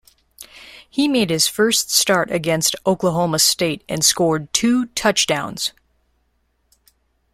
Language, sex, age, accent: English, female, 30-39, United States English